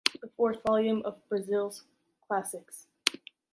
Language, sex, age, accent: English, female, 19-29, United States English